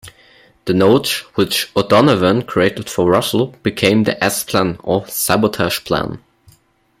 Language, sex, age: English, male, 19-29